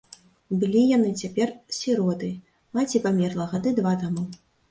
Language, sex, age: Belarusian, female, 30-39